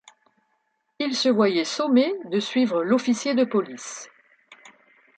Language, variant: French, Français de métropole